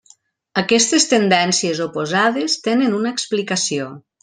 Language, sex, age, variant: Catalan, female, 50-59, Central